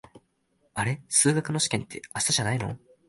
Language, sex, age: Japanese, male, 19-29